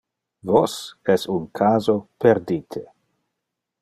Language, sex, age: Interlingua, male, 40-49